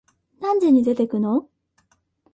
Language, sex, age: Japanese, female, 19-29